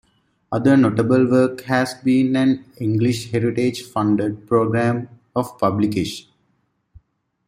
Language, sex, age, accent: English, male, 19-29, United States English